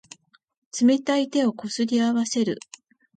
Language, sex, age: Japanese, female, 50-59